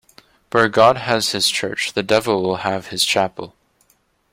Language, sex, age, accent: English, male, 19-29, United States English